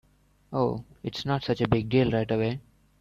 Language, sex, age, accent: English, male, 19-29, England English